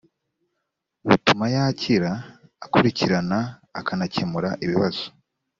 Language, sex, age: Kinyarwanda, male, 19-29